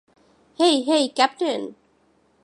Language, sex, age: Bengali, female, 19-29